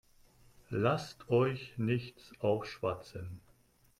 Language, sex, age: German, male, 30-39